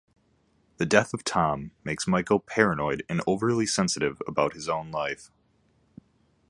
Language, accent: English, United States English